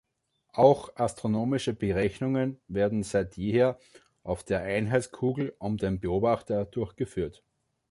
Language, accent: German, Österreichisches Deutsch